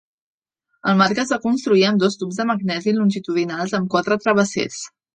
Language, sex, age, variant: Catalan, female, 19-29, Central